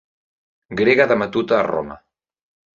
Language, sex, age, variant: Catalan, male, 30-39, Central